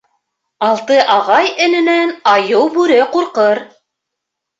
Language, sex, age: Bashkir, female, 30-39